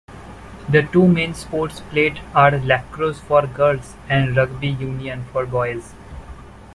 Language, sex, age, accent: English, male, 19-29, India and South Asia (India, Pakistan, Sri Lanka)